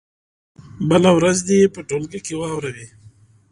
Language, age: Pashto, 30-39